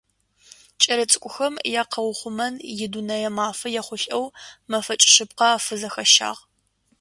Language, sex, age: Adyghe, female, 19-29